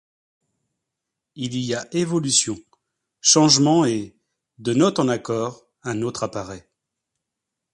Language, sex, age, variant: French, male, 30-39, Français de métropole